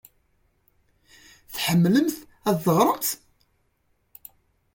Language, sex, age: Kabyle, male, 19-29